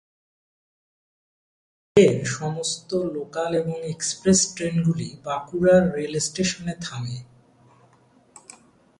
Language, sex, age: Bengali, male, 19-29